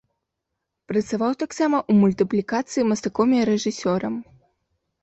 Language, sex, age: Belarusian, female, 19-29